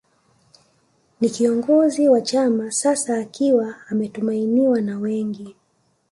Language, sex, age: Swahili, female, 19-29